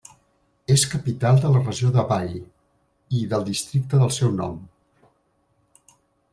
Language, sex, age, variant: Catalan, male, 60-69, Central